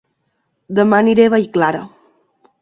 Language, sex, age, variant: Catalan, female, 19-29, Balear